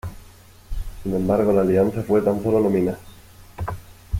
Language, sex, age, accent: Spanish, male, 19-29, España: Sur peninsular (Andalucia, Extremadura, Murcia)